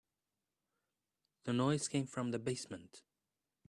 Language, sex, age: English, male, 30-39